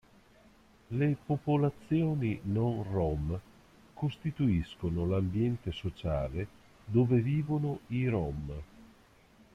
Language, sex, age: Italian, male, 50-59